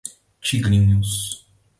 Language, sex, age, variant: Portuguese, male, 30-39, Portuguese (Brasil)